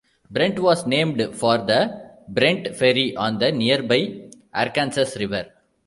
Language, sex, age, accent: English, male, 40-49, India and South Asia (India, Pakistan, Sri Lanka)